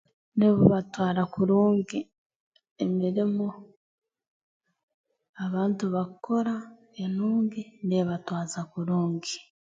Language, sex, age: Tooro, female, 19-29